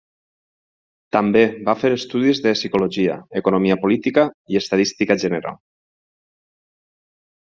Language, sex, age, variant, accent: Catalan, male, 40-49, Valencià septentrional, valencià